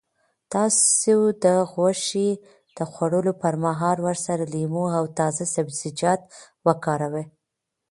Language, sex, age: Pashto, female, 19-29